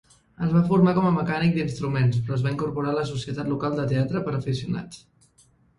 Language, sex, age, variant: Catalan, female, 30-39, Central